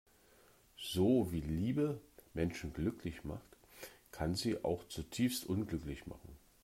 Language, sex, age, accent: German, male, 50-59, Deutschland Deutsch